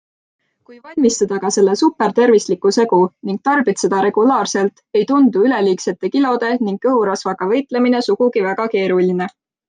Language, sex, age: Estonian, female, 19-29